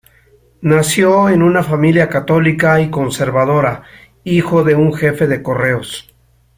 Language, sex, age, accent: Spanish, male, 70-79, México